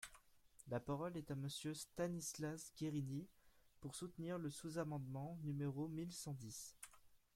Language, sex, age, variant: French, male, under 19, Français de métropole